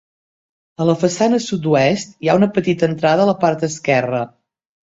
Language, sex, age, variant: Catalan, female, 50-59, Central